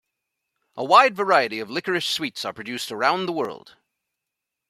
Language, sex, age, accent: English, male, 50-59, United States English